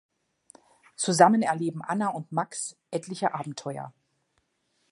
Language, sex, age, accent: German, female, 40-49, Deutschland Deutsch